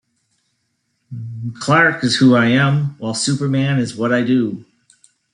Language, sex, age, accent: English, male, 50-59, United States English